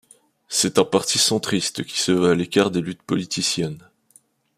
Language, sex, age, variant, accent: French, male, 19-29, Français d'Europe, Français de Suisse